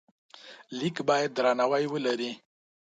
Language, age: Pashto, 19-29